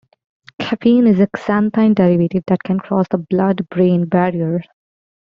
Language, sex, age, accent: English, female, 19-29, United States English